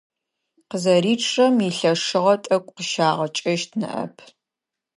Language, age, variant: Adyghe, 40-49, Адыгабзэ (Кирил, пстэумэ зэдыряе)